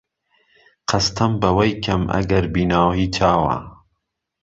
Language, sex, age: Central Kurdish, male, 40-49